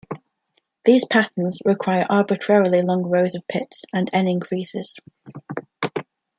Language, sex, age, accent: English, female, 19-29, England English